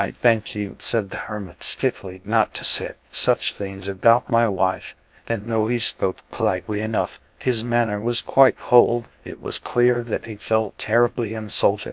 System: TTS, GlowTTS